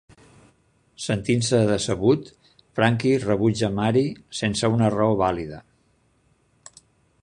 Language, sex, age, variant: Catalan, male, 70-79, Central